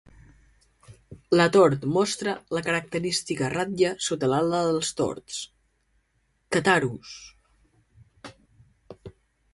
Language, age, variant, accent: Catalan, under 19, Central, central